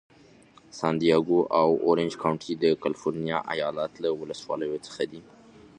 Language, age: Pashto, 30-39